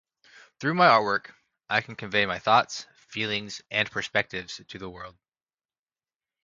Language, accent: English, United States English